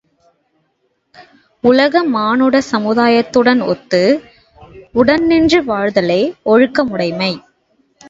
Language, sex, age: Tamil, female, 19-29